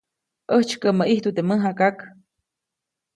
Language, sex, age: Copainalá Zoque, female, 19-29